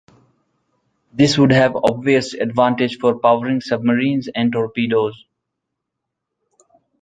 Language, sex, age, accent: English, male, 19-29, India and South Asia (India, Pakistan, Sri Lanka)